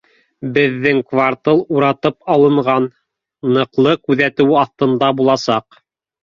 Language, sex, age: Bashkir, male, 30-39